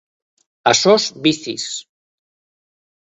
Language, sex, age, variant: Catalan, male, 60-69, Central